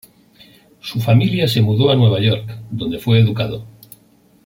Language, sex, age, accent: Spanish, male, 50-59, España: Norte peninsular (Asturias, Castilla y León, Cantabria, País Vasco, Navarra, Aragón, La Rioja, Guadalajara, Cuenca)